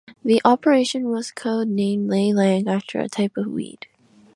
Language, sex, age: English, female, 19-29